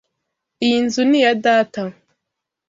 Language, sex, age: Kinyarwanda, female, 19-29